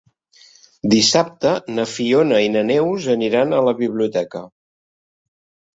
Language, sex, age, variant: Catalan, male, 60-69, Central